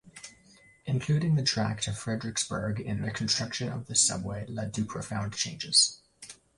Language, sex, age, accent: English, male, 19-29, United States English